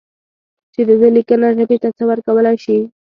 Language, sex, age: Pashto, female, 19-29